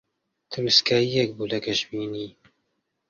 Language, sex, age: Central Kurdish, male, under 19